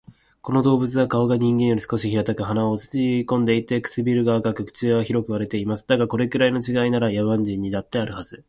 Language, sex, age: Japanese, male, 19-29